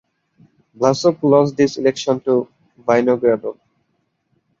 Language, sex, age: English, male, 19-29